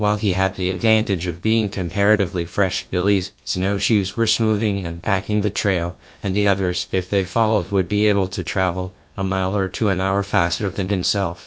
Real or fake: fake